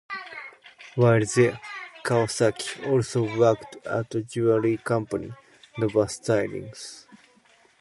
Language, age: English, 30-39